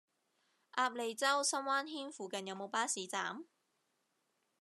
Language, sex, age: Cantonese, female, 30-39